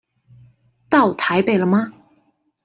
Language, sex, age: Chinese, female, 30-39